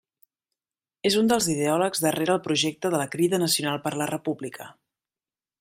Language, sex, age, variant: Catalan, female, 30-39, Central